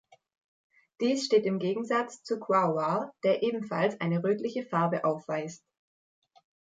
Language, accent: German, Deutschland Deutsch